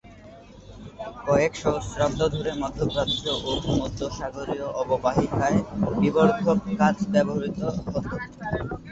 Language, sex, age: Bengali, male, 19-29